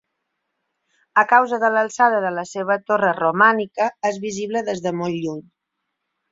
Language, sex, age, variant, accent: Catalan, female, 40-49, Balear, mallorquí; Palma